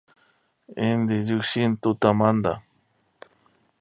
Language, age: Imbabura Highland Quichua, 30-39